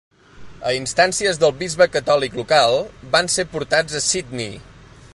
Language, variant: Catalan, Central